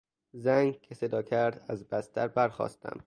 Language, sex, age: Persian, male, under 19